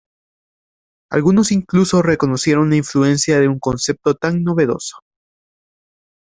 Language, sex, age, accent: Spanish, male, 19-29, América central